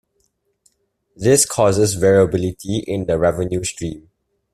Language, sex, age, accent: English, male, under 19, Singaporean English